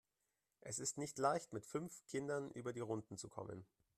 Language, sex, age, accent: German, male, 19-29, Deutschland Deutsch